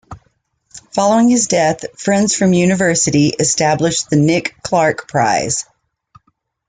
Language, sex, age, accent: English, female, 50-59, United States English